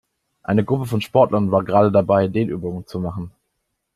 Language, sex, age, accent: German, male, 19-29, Deutschland Deutsch